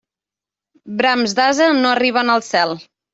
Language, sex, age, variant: Catalan, female, 19-29, Central